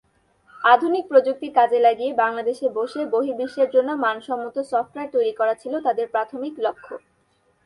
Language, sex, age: Bengali, female, under 19